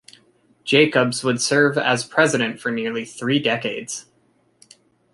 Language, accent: English, United States English